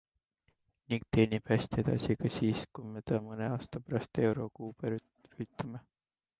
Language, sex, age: Estonian, male, 19-29